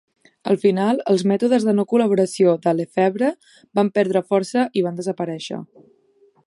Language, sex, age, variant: Catalan, female, 19-29, Central